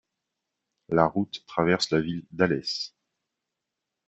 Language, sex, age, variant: French, male, 40-49, Français de métropole